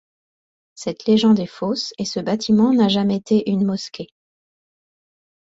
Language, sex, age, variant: French, female, 40-49, Français de métropole